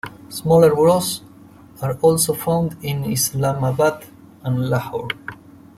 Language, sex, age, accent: English, male, 40-49, United States English